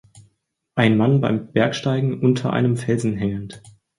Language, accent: German, Deutschland Deutsch